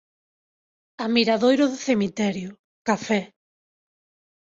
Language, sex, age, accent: Galician, female, 30-39, Oriental (común en zona oriental)